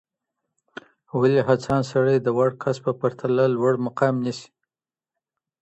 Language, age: Pashto, 50-59